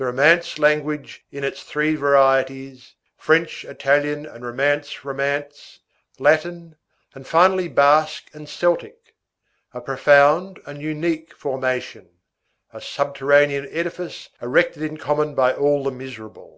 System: none